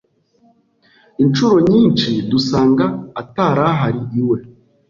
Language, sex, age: Kinyarwanda, male, 30-39